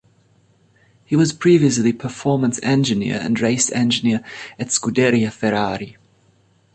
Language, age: English, 30-39